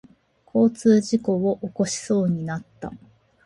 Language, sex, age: Japanese, female, 40-49